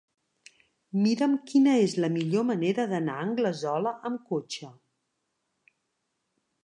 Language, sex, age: Catalan, female, 50-59